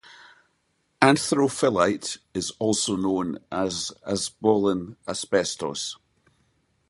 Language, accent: English, Scottish English